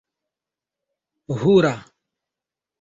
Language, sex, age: Esperanto, male, 19-29